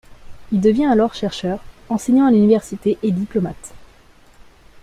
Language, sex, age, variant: French, female, 19-29, Français de métropole